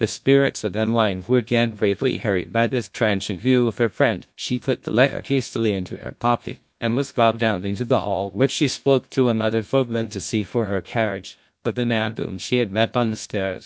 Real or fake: fake